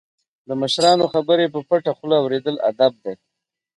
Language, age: Pashto, 30-39